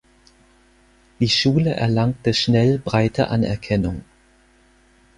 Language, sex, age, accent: German, male, 40-49, Deutschland Deutsch